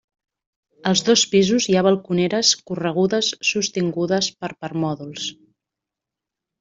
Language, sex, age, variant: Catalan, female, 40-49, Central